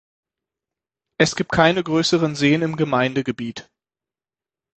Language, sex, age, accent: German, male, 30-39, Deutschland Deutsch